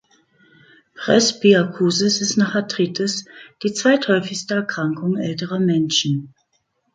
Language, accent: German, Deutschland Deutsch